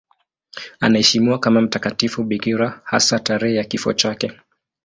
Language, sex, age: Swahili, male, 19-29